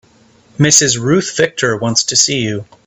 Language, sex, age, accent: English, male, 19-29, United States English